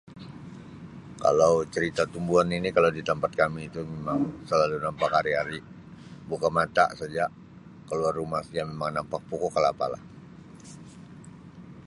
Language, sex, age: Sabah Malay, male, 50-59